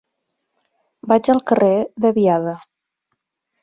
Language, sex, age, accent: Catalan, female, 30-39, Garrotxi